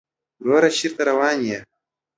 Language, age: Pashto, under 19